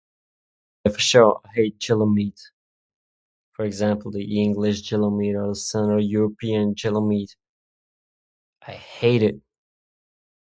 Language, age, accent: English, 19-29, Czech